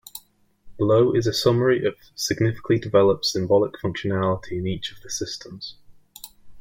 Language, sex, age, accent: English, male, 19-29, England English